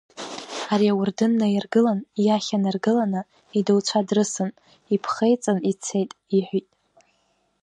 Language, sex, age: Abkhazian, female, under 19